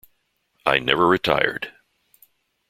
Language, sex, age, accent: English, male, 60-69, United States English